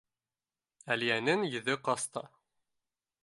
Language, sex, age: Bashkir, male, 19-29